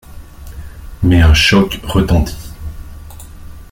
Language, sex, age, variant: French, male, 40-49, Français de métropole